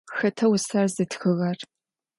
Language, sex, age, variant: Adyghe, female, 19-29, Адыгабзэ (Кирил, пстэумэ зэдыряе)